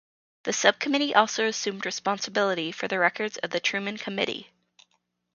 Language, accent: English, United States English; Canadian English